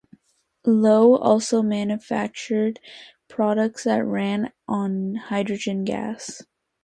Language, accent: English, United States English